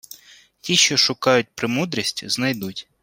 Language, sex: Ukrainian, male